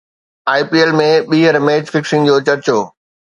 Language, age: Sindhi, 40-49